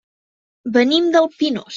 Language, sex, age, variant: Catalan, female, 19-29, Central